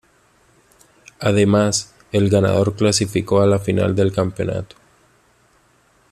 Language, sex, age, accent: Spanish, male, 19-29, Caribe: Cuba, Venezuela, Puerto Rico, República Dominicana, Panamá, Colombia caribeña, México caribeño, Costa del golfo de México